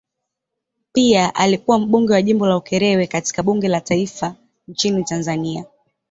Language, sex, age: Swahili, female, 19-29